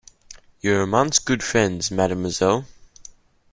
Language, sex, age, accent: English, male, under 19, Australian English